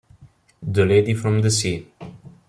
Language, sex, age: Italian, male, 19-29